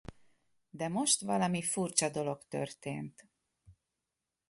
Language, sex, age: Hungarian, female, 50-59